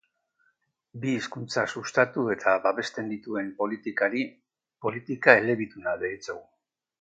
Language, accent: Basque, Mendebalekoa (Araba, Bizkaia, Gipuzkoako mendebaleko herri batzuk)